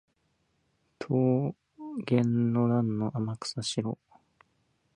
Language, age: Japanese, 19-29